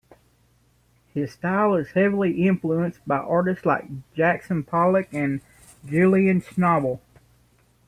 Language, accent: English, United States English